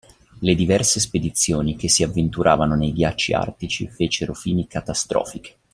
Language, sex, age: Italian, male, 30-39